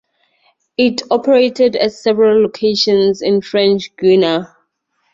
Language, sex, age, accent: English, female, 30-39, Southern African (South Africa, Zimbabwe, Namibia)